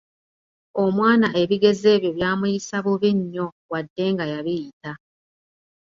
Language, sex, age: Ganda, female, 30-39